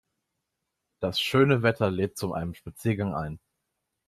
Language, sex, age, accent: German, male, 19-29, Deutschland Deutsch